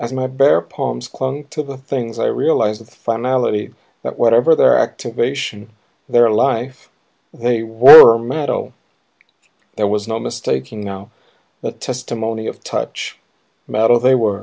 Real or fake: real